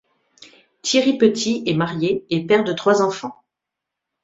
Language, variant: French, Français de métropole